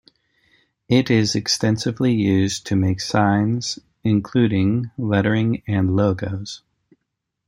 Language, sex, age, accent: English, male, 30-39, United States English